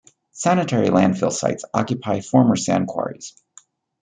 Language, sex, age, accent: English, male, 30-39, United States English